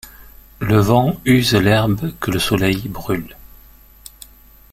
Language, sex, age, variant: French, male, 50-59, Français de métropole